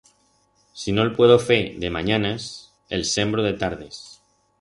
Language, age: Aragonese, 40-49